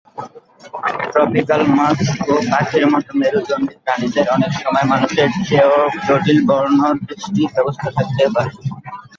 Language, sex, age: Bengali, male, 19-29